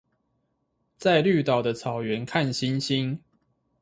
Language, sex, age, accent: Chinese, male, 19-29, 出生地：臺北市